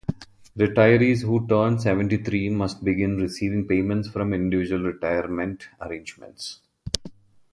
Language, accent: English, India and South Asia (India, Pakistan, Sri Lanka)